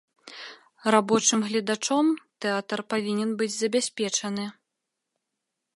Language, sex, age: Belarusian, female, 19-29